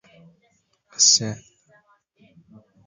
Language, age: Rakhine, 19-29